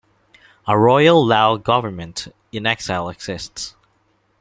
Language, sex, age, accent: English, male, 19-29, Filipino